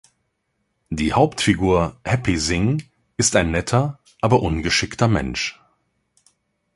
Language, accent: German, Deutschland Deutsch